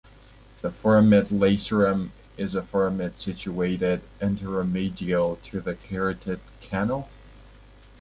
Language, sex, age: English, male, 19-29